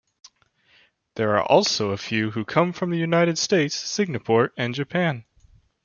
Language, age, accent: English, 19-29, United States English